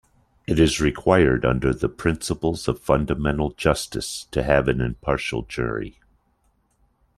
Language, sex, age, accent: English, male, 50-59, United States English